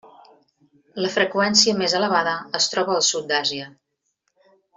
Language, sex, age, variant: Catalan, female, 40-49, Central